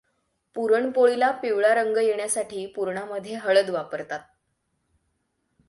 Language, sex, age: Marathi, female, 19-29